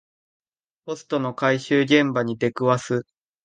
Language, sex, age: Japanese, male, 19-29